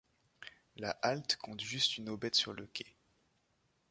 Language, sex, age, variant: French, male, 19-29, Français de métropole